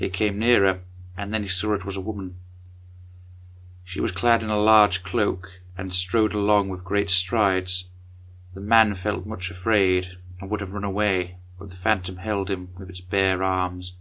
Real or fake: real